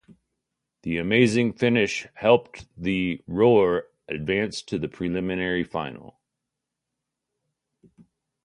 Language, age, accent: English, 50-59, United States English